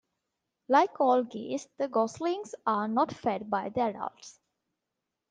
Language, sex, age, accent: English, female, 19-29, India and South Asia (India, Pakistan, Sri Lanka)